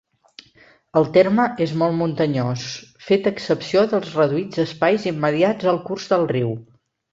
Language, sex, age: Catalan, female, 50-59